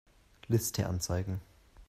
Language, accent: German, Deutschland Deutsch